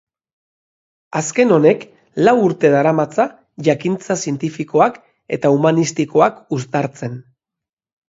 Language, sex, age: Basque, male, 50-59